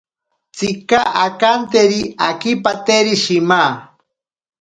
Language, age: Ashéninka Perené, 40-49